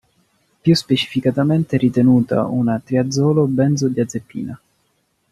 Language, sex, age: Italian, male, 19-29